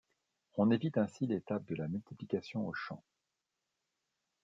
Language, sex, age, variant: French, male, 40-49, Français de métropole